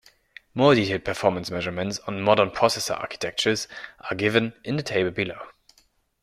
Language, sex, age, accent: English, male, 19-29, England English